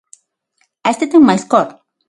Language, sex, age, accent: Galician, female, 40-49, Atlántico (seseo e gheada); Neofalante